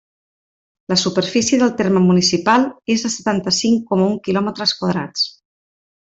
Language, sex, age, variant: Catalan, female, 30-39, Central